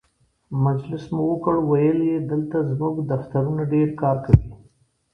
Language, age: Pashto, 40-49